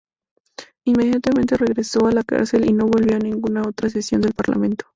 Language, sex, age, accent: Spanish, female, 19-29, México